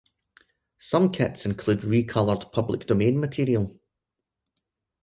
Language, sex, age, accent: English, male, 40-49, Scottish English